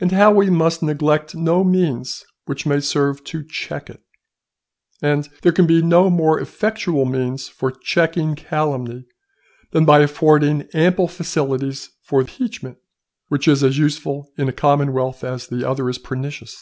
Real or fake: real